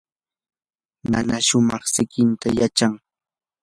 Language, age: Yanahuanca Pasco Quechua, 19-29